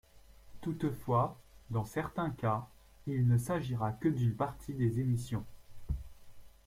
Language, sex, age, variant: French, male, 19-29, Français de métropole